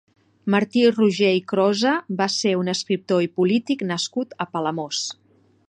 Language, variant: Catalan, Nord-Occidental